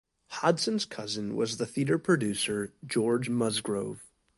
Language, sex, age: English, male, 19-29